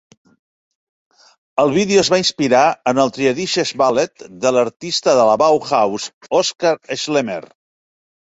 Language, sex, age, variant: Catalan, male, 60-69, Central